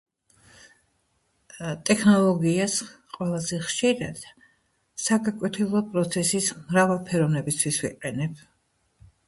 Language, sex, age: Georgian, female, 60-69